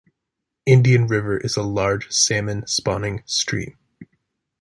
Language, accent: English, United States English